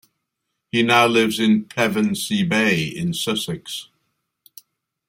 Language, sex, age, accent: English, male, 50-59, England English